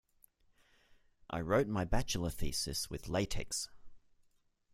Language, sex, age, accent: English, male, 50-59, Australian English